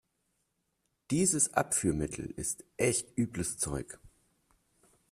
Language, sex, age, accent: German, male, 50-59, Deutschland Deutsch